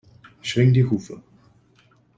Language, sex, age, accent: German, male, under 19, Deutschland Deutsch